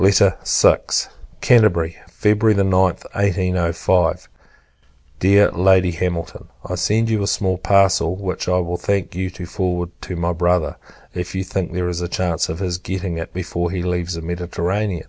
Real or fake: real